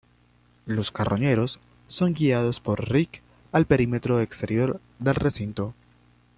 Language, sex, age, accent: Spanish, male, 19-29, Andino-Pacífico: Colombia, Perú, Ecuador, oeste de Bolivia y Venezuela andina